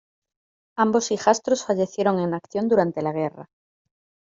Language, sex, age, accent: Spanish, female, 30-39, España: Norte peninsular (Asturias, Castilla y León, Cantabria, País Vasco, Navarra, Aragón, La Rioja, Guadalajara, Cuenca)